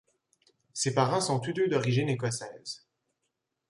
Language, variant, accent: French, Français d'Amérique du Nord, Français du Canada